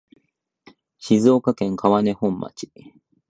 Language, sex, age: Japanese, male, 19-29